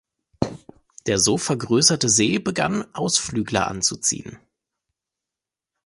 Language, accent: German, Deutschland Deutsch